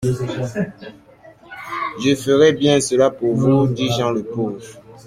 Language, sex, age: French, female, 30-39